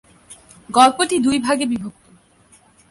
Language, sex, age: Bengali, female, under 19